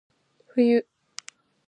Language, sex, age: Japanese, female, 19-29